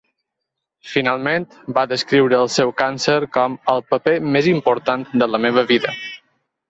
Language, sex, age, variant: Catalan, male, 30-39, Balear